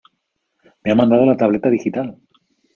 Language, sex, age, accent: Spanish, male, 30-39, España: Centro-Sur peninsular (Madrid, Toledo, Castilla-La Mancha)